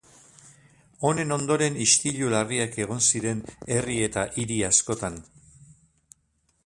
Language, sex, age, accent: Basque, male, 60-69, Erdialdekoa edo Nafarra (Gipuzkoa, Nafarroa)